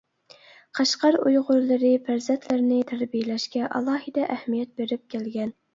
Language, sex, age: Uyghur, female, 19-29